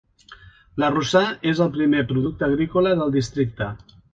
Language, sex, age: Catalan, male, 60-69